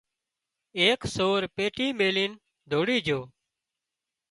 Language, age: Wadiyara Koli, 40-49